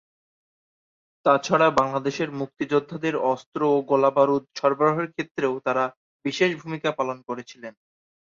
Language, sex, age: Bengali, male, 19-29